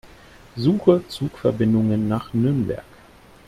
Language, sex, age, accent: German, male, 30-39, Deutschland Deutsch